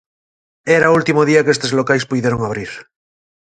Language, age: Galician, 30-39